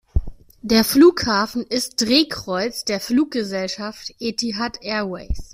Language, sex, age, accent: German, female, 30-39, Deutschland Deutsch